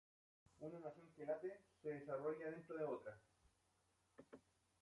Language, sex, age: Spanish, male, 19-29